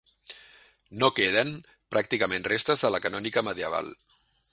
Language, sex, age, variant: Catalan, male, 50-59, Central